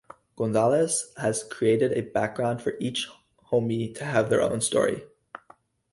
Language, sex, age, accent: English, male, 19-29, United States English